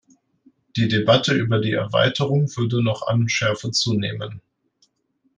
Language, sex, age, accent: German, male, 19-29, Deutschland Deutsch